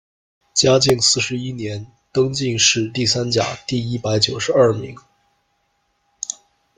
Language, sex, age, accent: Chinese, male, 19-29, 出生地：山东省